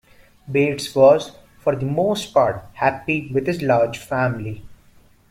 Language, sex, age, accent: English, male, under 19, India and South Asia (India, Pakistan, Sri Lanka)